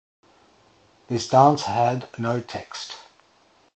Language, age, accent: English, 50-59, Australian English